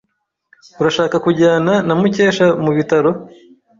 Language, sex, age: Kinyarwanda, male, 30-39